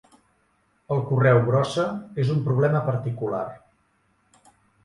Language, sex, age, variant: Catalan, male, 40-49, Central